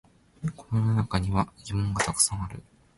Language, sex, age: Japanese, male, 19-29